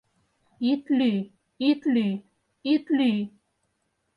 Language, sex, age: Mari, female, 60-69